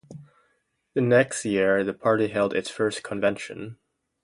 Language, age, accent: English, 19-29, United States English